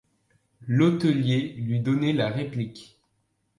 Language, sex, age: French, male, under 19